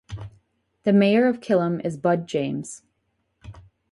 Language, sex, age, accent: English, female, 19-29, United States English